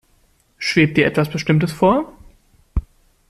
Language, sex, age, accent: German, male, under 19, Deutschland Deutsch